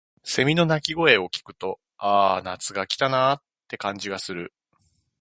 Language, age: Japanese, 30-39